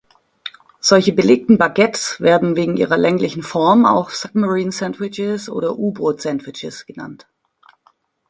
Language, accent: German, Deutschland Deutsch